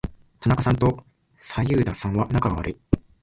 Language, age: Japanese, 19-29